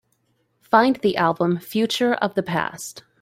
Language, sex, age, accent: English, female, 30-39, United States English